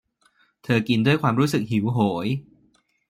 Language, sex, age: Thai, male, 19-29